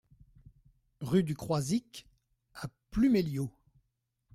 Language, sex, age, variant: French, male, 40-49, Français de métropole